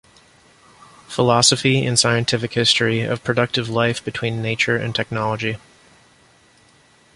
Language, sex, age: English, male, 19-29